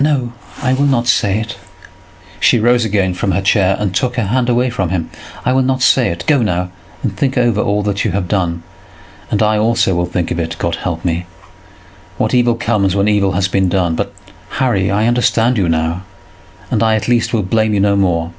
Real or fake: real